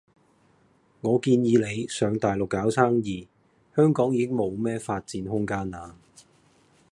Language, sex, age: Cantonese, male, 40-49